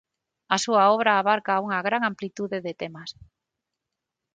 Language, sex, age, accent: Galician, female, 40-49, Normativo (estándar); Neofalante